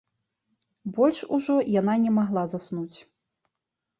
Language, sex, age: Belarusian, female, 19-29